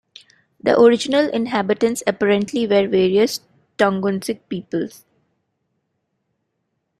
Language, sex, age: English, female, 19-29